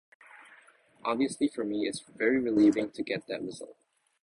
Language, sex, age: English, male, 19-29